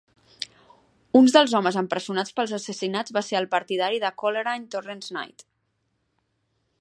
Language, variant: Catalan, Central